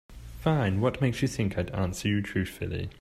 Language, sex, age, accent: English, male, 30-39, England English